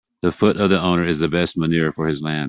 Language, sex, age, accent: English, male, 50-59, United States English